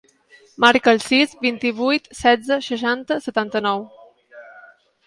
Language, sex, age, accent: Catalan, female, 19-29, mallorquí